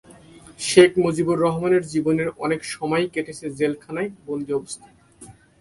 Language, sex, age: Bengali, male, 19-29